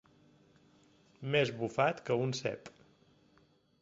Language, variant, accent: Catalan, Balear, balear